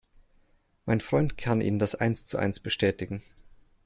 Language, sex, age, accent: German, male, 19-29, Deutschland Deutsch